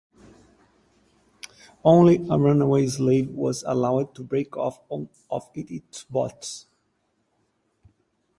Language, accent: English, United States English